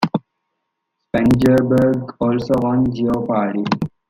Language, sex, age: English, male, under 19